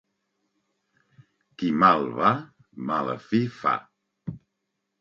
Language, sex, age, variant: Catalan, male, 40-49, Central